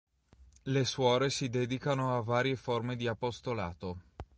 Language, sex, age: Italian, male, 30-39